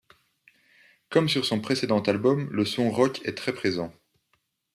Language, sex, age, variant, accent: French, male, 30-39, Français d'Europe, Français de Belgique